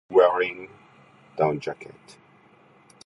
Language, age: English, 50-59